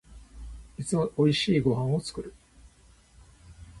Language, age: Japanese, 60-69